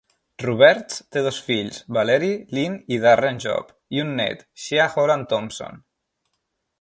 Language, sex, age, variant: Catalan, male, 19-29, Central